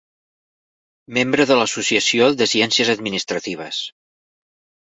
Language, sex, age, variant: Catalan, male, 40-49, Central